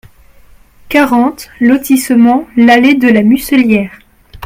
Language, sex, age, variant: French, female, 19-29, Français de métropole